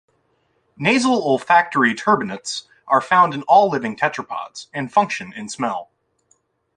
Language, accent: English, United States English